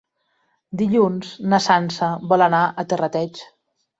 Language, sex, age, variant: Catalan, female, 40-49, Central